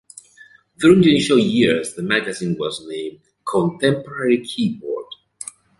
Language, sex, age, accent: English, male, 30-39, United States English